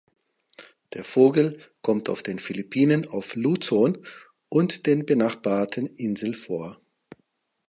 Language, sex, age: German, male, 50-59